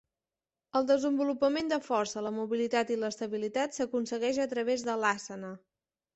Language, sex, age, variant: Catalan, female, 30-39, Central